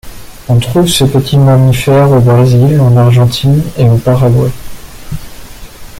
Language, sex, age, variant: French, male, 30-39, Français de métropole